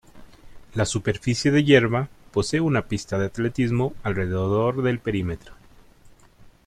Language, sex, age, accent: Spanish, male, 40-49, México